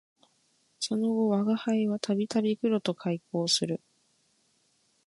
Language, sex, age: Japanese, female, 19-29